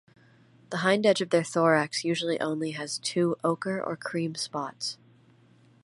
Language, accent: English, Canadian English